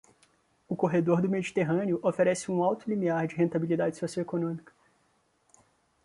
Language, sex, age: Portuguese, male, 19-29